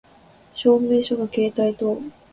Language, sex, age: Japanese, female, 19-29